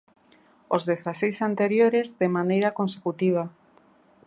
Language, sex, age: Galician, female, 40-49